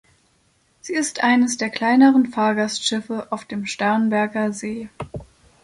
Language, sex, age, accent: German, female, 19-29, Deutschland Deutsch